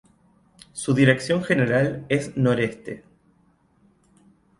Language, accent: Spanish, Rioplatense: Argentina, Uruguay, este de Bolivia, Paraguay